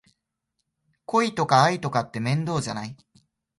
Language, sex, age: Japanese, male, 19-29